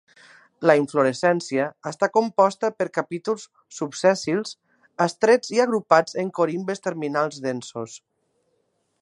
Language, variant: Catalan, Nord-Occidental